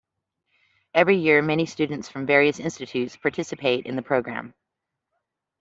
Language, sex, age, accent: English, female, 50-59, United States English